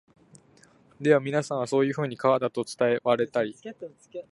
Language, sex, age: Japanese, male, under 19